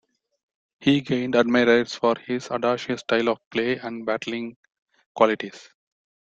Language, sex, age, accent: English, male, 40-49, India and South Asia (India, Pakistan, Sri Lanka)